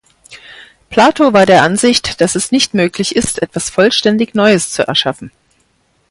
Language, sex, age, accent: German, female, 50-59, Deutschland Deutsch